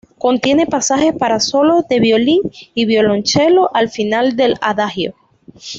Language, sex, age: Spanish, female, 19-29